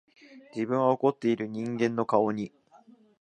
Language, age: Japanese, 30-39